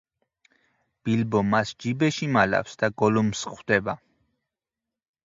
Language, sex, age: Georgian, male, 30-39